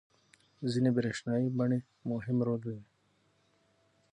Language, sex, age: Pashto, male, 19-29